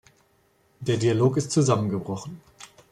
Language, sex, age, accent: German, male, 40-49, Deutschland Deutsch